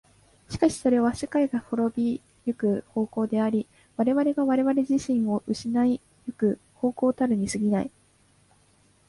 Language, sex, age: Japanese, female, 19-29